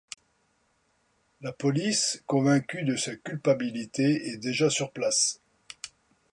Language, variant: French, Français de métropole